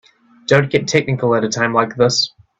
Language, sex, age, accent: English, male, 19-29, New Zealand English